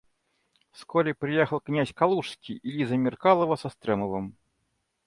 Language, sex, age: Russian, male, 30-39